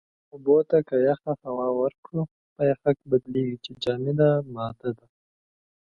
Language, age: Pashto, 19-29